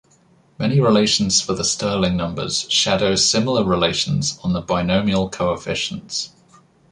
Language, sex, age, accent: English, male, 19-29, England English